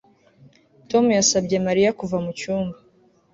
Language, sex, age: Kinyarwanda, female, 19-29